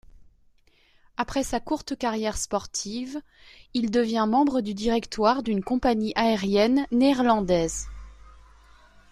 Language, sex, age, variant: French, female, 30-39, Français de métropole